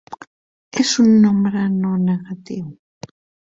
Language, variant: Catalan, Septentrional